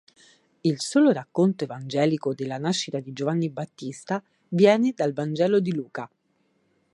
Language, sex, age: Italian, female, 40-49